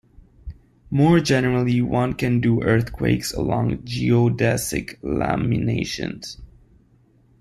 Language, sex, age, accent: English, male, 19-29, United States English